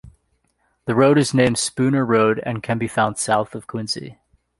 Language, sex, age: English, male, 19-29